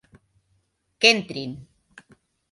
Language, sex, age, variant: Catalan, female, 50-59, Central